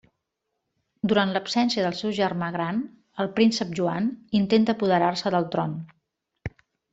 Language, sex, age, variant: Catalan, female, 50-59, Central